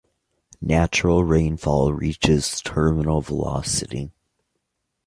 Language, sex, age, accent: English, male, 30-39, United States English